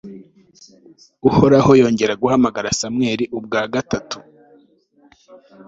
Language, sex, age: Kinyarwanda, male, 19-29